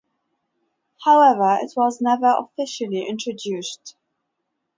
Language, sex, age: English, female, 30-39